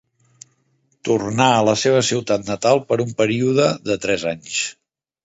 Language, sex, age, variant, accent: Catalan, male, 40-49, Central, central